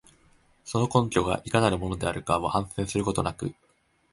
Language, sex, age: Japanese, male, under 19